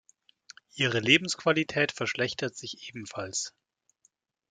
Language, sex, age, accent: German, male, 19-29, Deutschland Deutsch